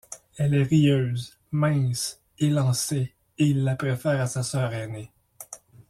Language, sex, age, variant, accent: French, male, 40-49, Français d'Amérique du Nord, Français du Canada